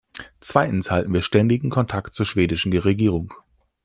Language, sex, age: German, male, 19-29